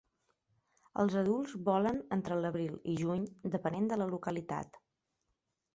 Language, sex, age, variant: Catalan, female, 30-39, Central